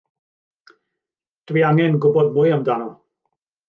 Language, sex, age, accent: Welsh, male, 40-49, Y Deyrnas Unedig Cymraeg